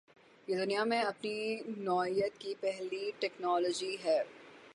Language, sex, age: Urdu, female, 19-29